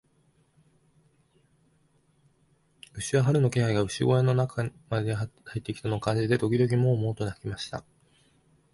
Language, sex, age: Japanese, male, 19-29